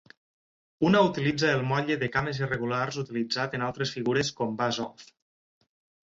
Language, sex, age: Catalan, male, 30-39